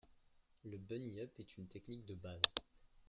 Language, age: French, under 19